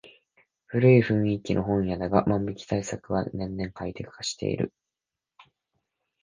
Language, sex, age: Japanese, male, 19-29